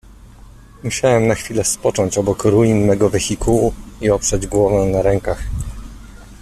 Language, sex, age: Polish, male, 30-39